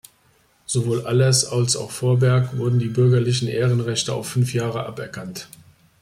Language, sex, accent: German, male, Deutschland Deutsch